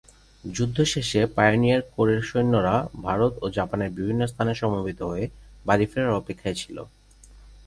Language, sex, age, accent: Bengali, male, 19-29, Native